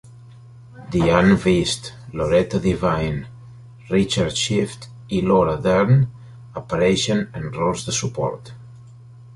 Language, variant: Catalan, Central